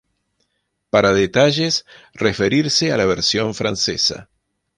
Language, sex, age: Spanish, male, 50-59